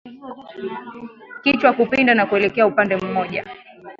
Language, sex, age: Swahili, female, 19-29